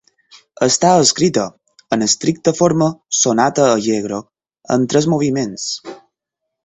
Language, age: Catalan, 19-29